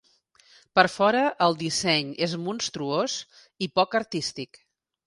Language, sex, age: Catalan, female, 50-59